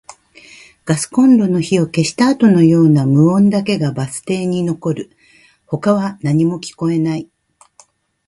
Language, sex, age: Japanese, female, 50-59